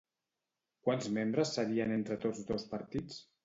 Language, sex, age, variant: Catalan, male, 50-59, Central